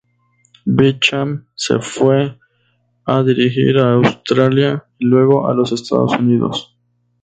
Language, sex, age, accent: Spanish, male, 19-29, México